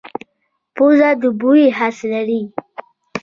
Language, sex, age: Pashto, female, under 19